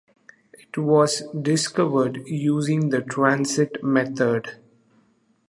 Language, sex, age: English, male, 30-39